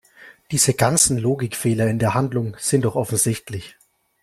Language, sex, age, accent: German, male, 19-29, Deutschland Deutsch